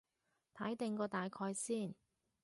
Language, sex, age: Cantonese, female, 30-39